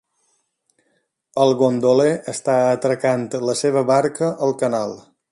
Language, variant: Catalan, Balear